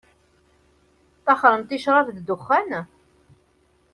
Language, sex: Kabyle, female